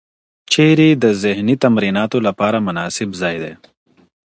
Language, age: Pashto, 30-39